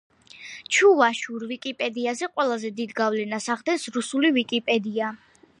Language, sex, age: Georgian, female, under 19